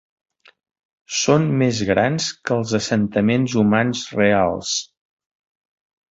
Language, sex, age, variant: Catalan, male, 60-69, Central